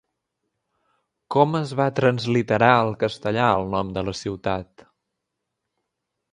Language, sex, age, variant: Catalan, male, 19-29, Central